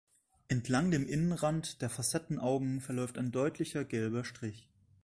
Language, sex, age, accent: German, male, 19-29, Deutschland Deutsch